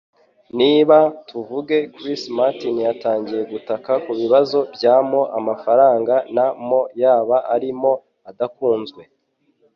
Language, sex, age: Kinyarwanda, male, 19-29